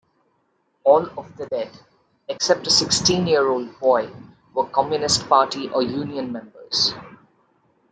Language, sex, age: English, female, 30-39